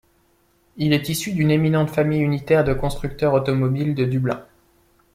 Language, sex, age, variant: French, male, 19-29, Français de métropole